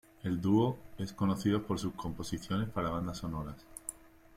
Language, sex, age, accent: Spanish, male, 30-39, España: Sur peninsular (Andalucia, Extremadura, Murcia)